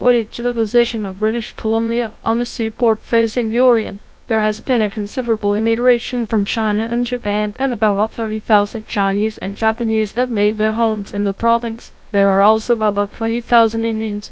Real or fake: fake